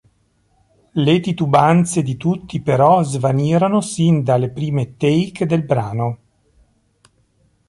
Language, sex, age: Italian, male, 40-49